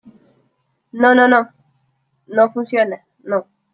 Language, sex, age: Spanish, female, 19-29